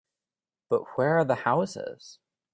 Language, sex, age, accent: English, male, 19-29, United States English